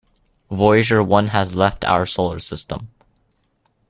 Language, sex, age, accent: English, male, under 19, United States English